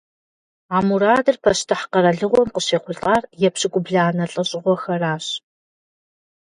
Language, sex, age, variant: Kabardian, female, 40-49, Адыгэбзэ (Къэбэрдей, Кирил, Урысей)